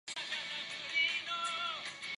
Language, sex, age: Japanese, male, 19-29